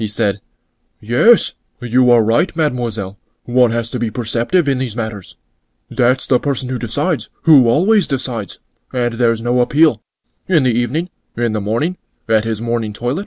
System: none